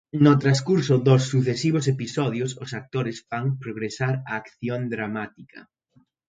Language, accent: Galician, Central (gheada)